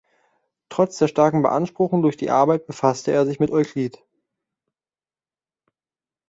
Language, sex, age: German, male, 19-29